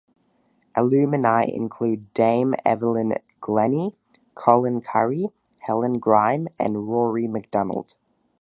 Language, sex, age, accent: English, male, under 19, Australian English